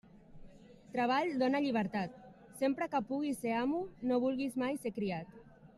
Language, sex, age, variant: Catalan, female, 19-29, Central